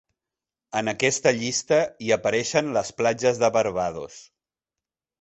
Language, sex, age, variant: Catalan, male, 40-49, Central